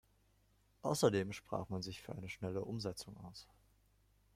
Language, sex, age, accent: German, male, under 19, Deutschland Deutsch